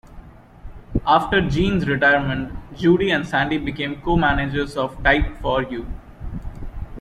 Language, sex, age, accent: English, male, 19-29, India and South Asia (India, Pakistan, Sri Lanka)